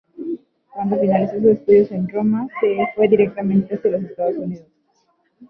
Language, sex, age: Spanish, female, 19-29